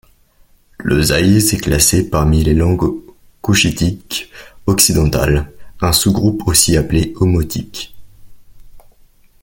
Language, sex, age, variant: French, male, 19-29, Français de métropole